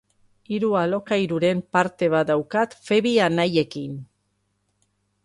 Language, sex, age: Basque, female, 50-59